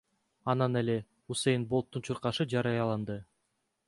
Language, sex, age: Kyrgyz, male, 19-29